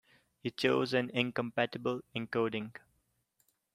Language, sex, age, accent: English, male, 19-29, India and South Asia (India, Pakistan, Sri Lanka)